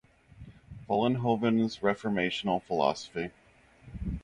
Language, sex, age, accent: English, female, 30-39, United States English